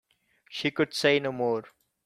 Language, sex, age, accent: English, male, 19-29, India and South Asia (India, Pakistan, Sri Lanka)